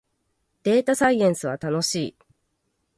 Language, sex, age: Japanese, female, 30-39